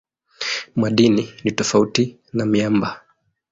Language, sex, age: Swahili, male, 19-29